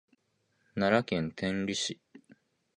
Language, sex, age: Japanese, male, 19-29